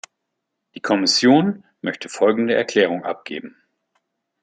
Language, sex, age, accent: German, male, 50-59, Deutschland Deutsch